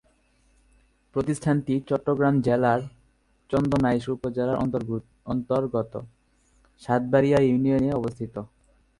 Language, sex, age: Bengali, male, under 19